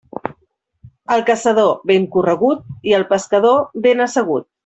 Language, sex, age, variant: Catalan, female, 40-49, Central